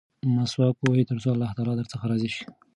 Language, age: Pashto, 19-29